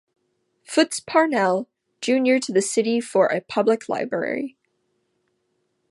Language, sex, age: English, female, 19-29